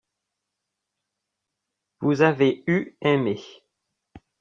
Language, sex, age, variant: French, male, 40-49, Français de métropole